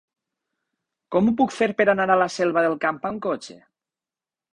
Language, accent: Catalan, valencià